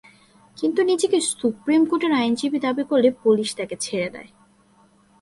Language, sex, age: Bengali, female, 19-29